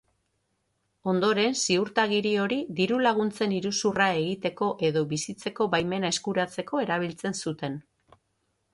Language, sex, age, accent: Basque, female, 40-49, Mendebalekoa (Araba, Bizkaia, Gipuzkoako mendebaleko herri batzuk)